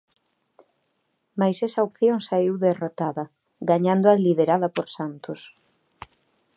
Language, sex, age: Galician, female, 30-39